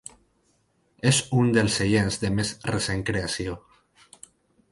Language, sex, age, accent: Catalan, male, 19-29, valencià